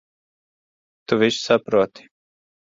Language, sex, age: Latvian, male, 30-39